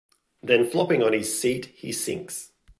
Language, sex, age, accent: English, male, 30-39, Australian English